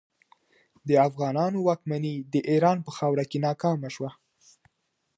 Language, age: Pashto, 19-29